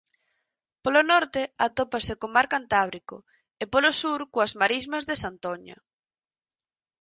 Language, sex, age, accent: Galician, female, 19-29, Normativo (estándar)